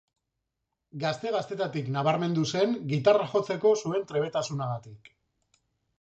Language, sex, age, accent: Basque, male, 50-59, Mendebalekoa (Araba, Bizkaia, Gipuzkoako mendebaleko herri batzuk)